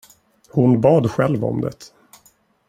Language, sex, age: Swedish, male, 40-49